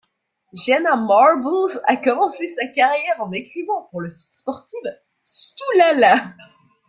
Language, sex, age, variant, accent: French, male, 19-29, Français d'Europe, Français de Suisse